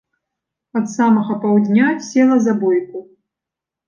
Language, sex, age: Belarusian, female, 19-29